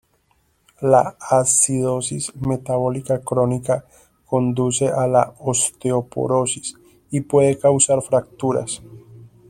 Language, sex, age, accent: Spanish, male, 19-29, Caribe: Cuba, Venezuela, Puerto Rico, República Dominicana, Panamá, Colombia caribeña, México caribeño, Costa del golfo de México